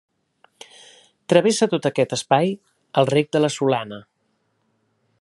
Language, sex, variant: Catalan, male, Central